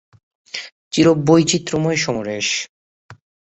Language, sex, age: Bengali, male, 19-29